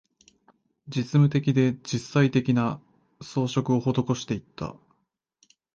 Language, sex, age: Japanese, male, 19-29